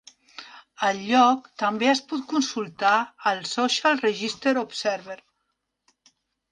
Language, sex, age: Catalan, female, 50-59